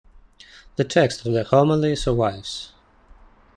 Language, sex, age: English, male, 19-29